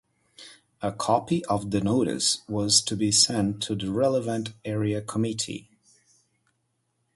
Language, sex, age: English, male, 30-39